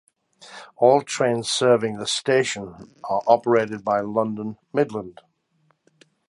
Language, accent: English, England English